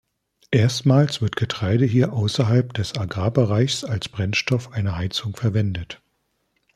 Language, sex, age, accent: German, male, 40-49, Deutschland Deutsch